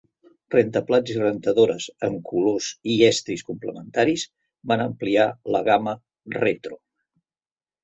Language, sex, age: Catalan, male, 70-79